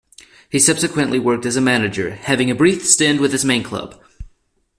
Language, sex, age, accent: English, male, under 19, United States English